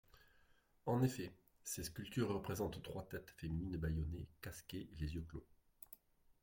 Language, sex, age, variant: French, male, 40-49, Français de métropole